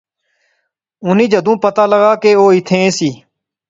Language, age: Pahari-Potwari, 19-29